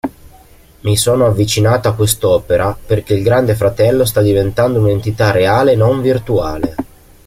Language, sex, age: Italian, male, 40-49